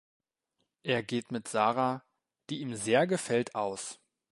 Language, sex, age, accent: German, male, 19-29, Deutschland Deutsch